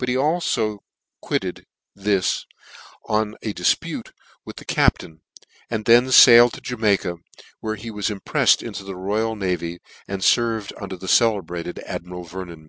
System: none